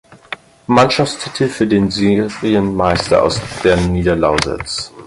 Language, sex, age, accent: German, male, under 19, Deutschland Deutsch